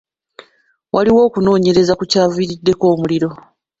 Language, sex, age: Ganda, female, 30-39